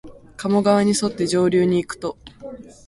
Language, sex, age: Japanese, female, under 19